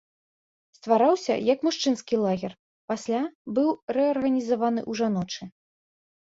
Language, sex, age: Belarusian, female, 19-29